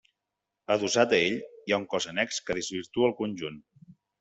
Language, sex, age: Catalan, male, 40-49